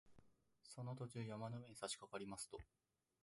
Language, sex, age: Japanese, male, 19-29